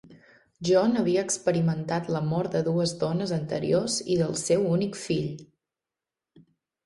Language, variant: Catalan, Septentrional